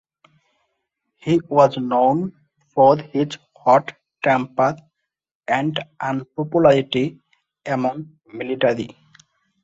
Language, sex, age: English, male, 19-29